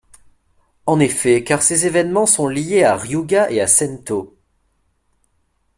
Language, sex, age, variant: French, male, 19-29, Français de métropole